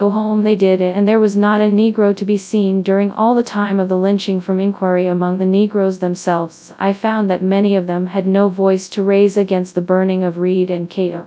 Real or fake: fake